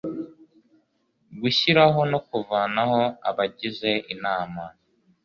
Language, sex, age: Kinyarwanda, male, 19-29